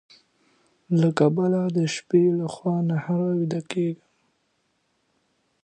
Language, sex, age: Pashto, male, under 19